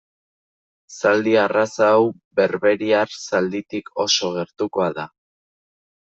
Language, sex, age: Basque, male, under 19